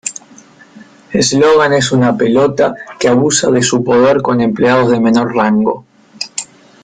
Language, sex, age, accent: Spanish, male, 30-39, Rioplatense: Argentina, Uruguay, este de Bolivia, Paraguay